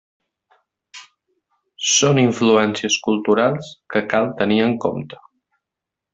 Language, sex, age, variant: Catalan, male, 30-39, Balear